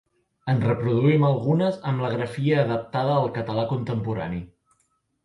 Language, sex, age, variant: Catalan, male, 30-39, Central